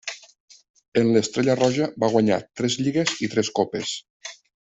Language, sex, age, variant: Catalan, male, 40-49, Nord-Occidental